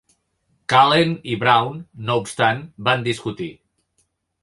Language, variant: Catalan, Central